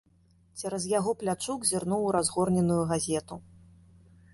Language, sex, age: Belarusian, female, 30-39